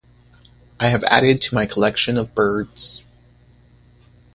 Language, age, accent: English, 30-39, United States English